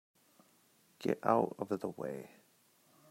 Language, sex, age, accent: English, male, 19-29, United States English